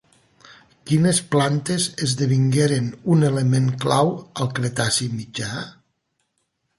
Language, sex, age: Catalan, male, 60-69